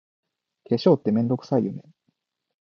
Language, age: Japanese, 19-29